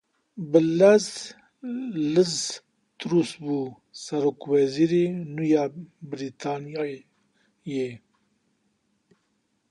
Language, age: Kurdish, 50-59